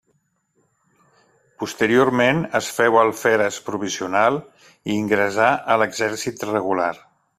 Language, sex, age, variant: Catalan, male, 50-59, Central